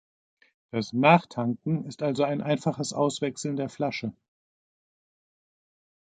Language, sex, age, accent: German, male, 50-59, Deutschland Deutsch